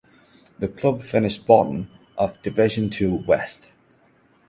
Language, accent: English, England English; India and South Asia (India, Pakistan, Sri Lanka)